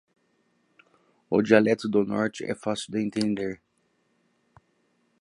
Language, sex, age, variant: Portuguese, male, 19-29, Portuguese (Brasil)